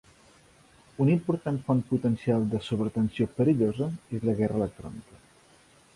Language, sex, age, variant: Catalan, male, 50-59, Central